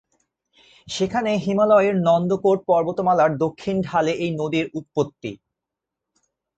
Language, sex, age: Bengali, male, 19-29